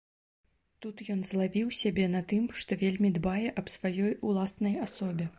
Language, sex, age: Belarusian, female, 30-39